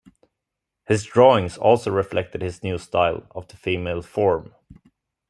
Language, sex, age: English, male, 19-29